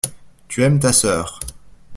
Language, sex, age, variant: French, male, 19-29, Français de métropole